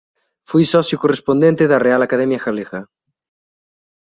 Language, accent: Galician, Atlántico (seseo e gheada)